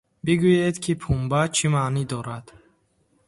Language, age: Tajik, 19-29